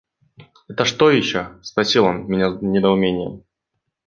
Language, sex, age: Russian, male, 19-29